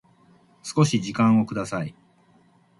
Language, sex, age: Japanese, male, 50-59